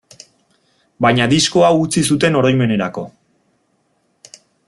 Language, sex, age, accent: Basque, male, 19-29, Erdialdekoa edo Nafarra (Gipuzkoa, Nafarroa)